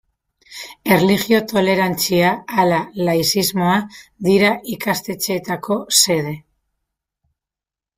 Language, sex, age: Basque, female, 30-39